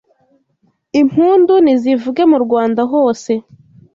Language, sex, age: Kinyarwanda, female, 19-29